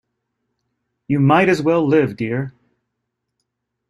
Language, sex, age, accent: English, male, 30-39, United States English